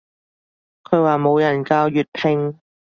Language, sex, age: Cantonese, female, 19-29